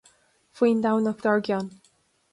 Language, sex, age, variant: Irish, female, 19-29, Gaeilge na Mumhan